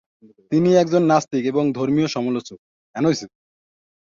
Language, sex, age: Bengali, male, 19-29